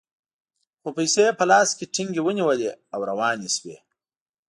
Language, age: Pashto, 40-49